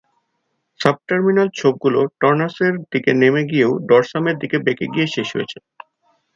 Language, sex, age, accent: Bengali, male, 30-39, Native